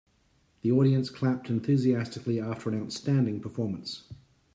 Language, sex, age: English, male, 40-49